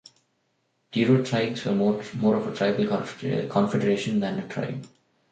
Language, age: English, 19-29